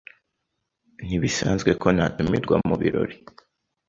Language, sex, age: Kinyarwanda, male, under 19